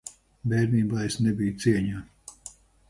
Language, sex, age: Latvian, male, 50-59